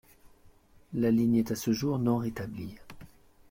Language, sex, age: French, male, 30-39